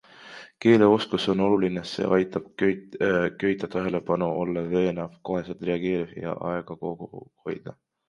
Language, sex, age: Estonian, male, 19-29